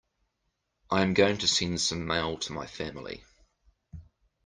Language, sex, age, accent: English, male, 40-49, New Zealand English